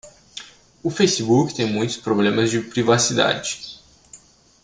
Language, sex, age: Portuguese, male, 19-29